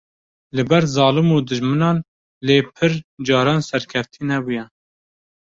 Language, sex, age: Kurdish, male, 19-29